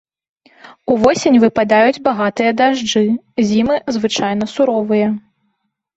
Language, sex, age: Belarusian, female, 30-39